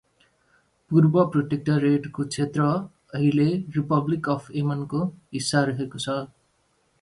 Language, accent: English, India and South Asia (India, Pakistan, Sri Lanka)